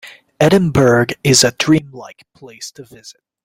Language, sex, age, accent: English, male, 30-39, Canadian English